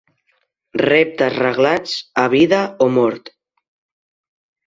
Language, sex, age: Catalan, male, under 19